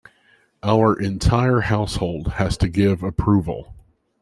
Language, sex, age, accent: English, male, 30-39, United States English